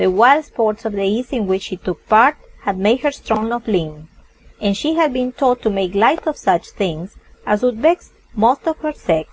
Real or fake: real